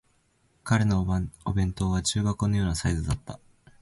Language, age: Japanese, 19-29